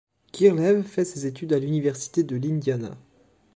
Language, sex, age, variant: French, male, under 19, Français de métropole